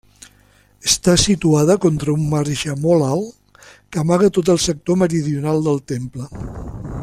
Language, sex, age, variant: Catalan, male, 60-69, Central